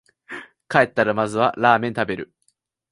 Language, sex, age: Japanese, male, 19-29